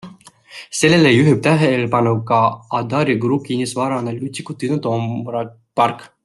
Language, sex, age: Estonian, male, 19-29